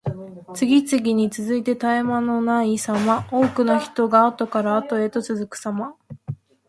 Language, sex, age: Japanese, female, 19-29